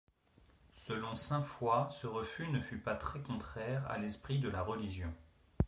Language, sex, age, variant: French, male, 30-39, Français de métropole